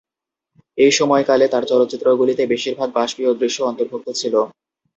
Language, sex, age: Bengali, male, 19-29